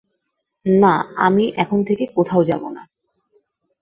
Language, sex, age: Bengali, female, 19-29